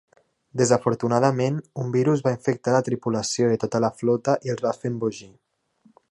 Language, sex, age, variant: Catalan, male, 19-29, Nord-Occidental